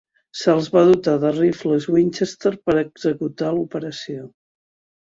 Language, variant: Catalan, Central